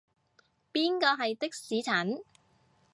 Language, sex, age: Cantonese, female, 19-29